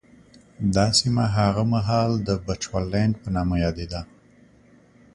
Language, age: Pashto, 30-39